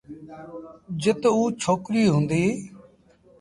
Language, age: Sindhi Bhil, 40-49